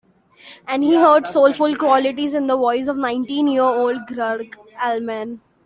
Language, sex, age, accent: English, female, 19-29, India and South Asia (India, Pakistan, Sri Lanka)